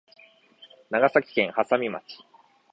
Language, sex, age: Japanese, male, 19-29